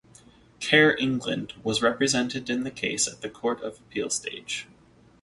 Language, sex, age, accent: English, male, 30-39, United States English